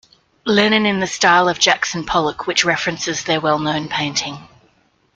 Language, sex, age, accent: English, female, 40-49, Australian English